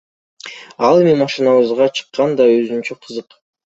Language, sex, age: Kyrgyz, male, under 19